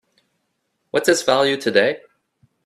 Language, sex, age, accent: English, male, 19-29, United States English